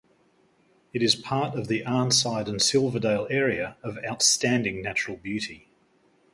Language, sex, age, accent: English, male, 50-59, Australian English